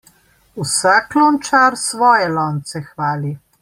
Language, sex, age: Slovenian, female, 50-59